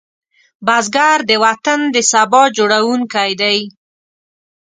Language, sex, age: Pashto, female, 19-29